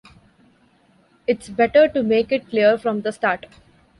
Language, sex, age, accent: English, female, 19-29, India and South Asia (India, Pakistan, Sri Lanka)